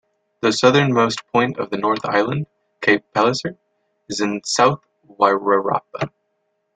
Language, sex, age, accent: English, male, under 19, United States English